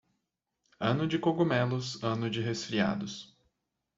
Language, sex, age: Portuguese, male, 19-29